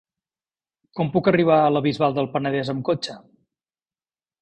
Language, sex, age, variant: Catalan, male, 50-59, Central